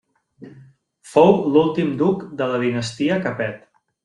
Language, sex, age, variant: Catalan, male, 30-39, Central